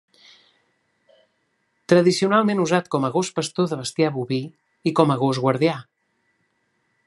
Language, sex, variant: Catalan, male, Central